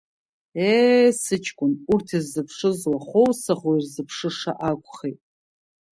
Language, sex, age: Abkhazian, female, 40-49